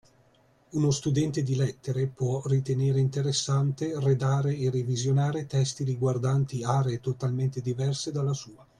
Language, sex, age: Italian, male, 30-39